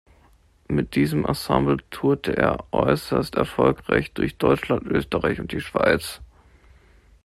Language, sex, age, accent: German, male, 19-29, Deutschland Deutsch